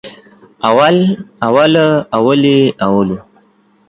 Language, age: Pashto, under 19